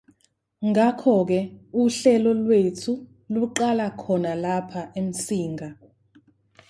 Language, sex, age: Zulu, female, 19-29